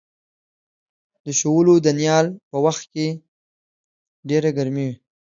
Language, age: Pashto, 19-29